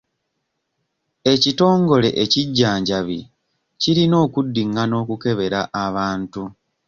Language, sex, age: Ganda, male, 19-29